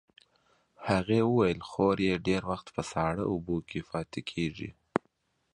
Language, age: Pashto, 19-29